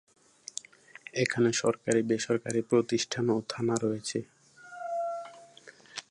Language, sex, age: Bengali, male, 19-29